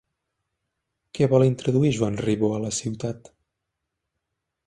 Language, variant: Catalan, Central